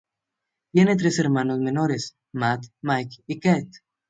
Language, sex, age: Spanish, male, under 19